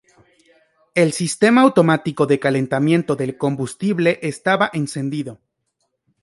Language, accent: Spanish, México